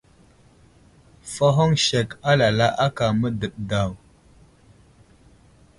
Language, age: Wuzlam, 19-29